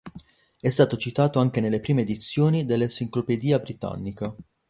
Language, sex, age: Italian, male, 19-29